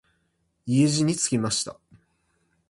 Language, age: Japanese, 19-29